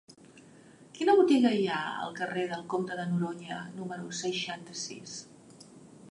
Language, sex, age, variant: Catalan, female, 50-59, Central